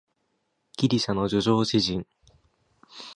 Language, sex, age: Japanese, male, 19-29